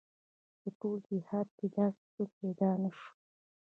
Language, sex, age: Pashto, female, 19-29